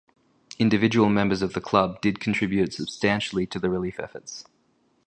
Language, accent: English, Australian English